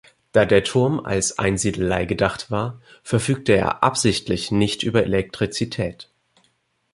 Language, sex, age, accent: German, male, 19-29, Deutschland Deutsch